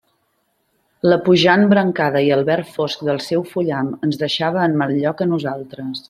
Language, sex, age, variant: Catalan, female, 50-59, Central